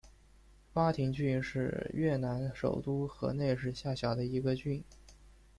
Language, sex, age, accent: Chinese, male, 19-29, 出生地：江苏省